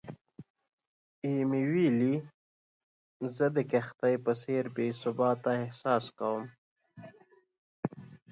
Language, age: Pashto, 30-39